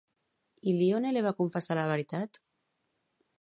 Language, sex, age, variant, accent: Catalan, female, 40-49, Central, central